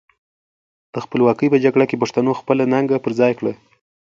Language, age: Pashto, under 19